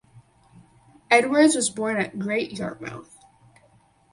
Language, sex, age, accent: English, female, under 19, United States English